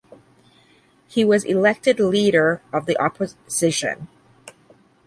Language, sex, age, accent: English, female, 40-49, United States English